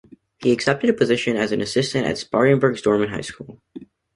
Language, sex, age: English, male, under 19